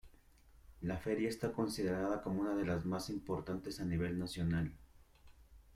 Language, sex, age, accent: Spanish, male, 30-39, México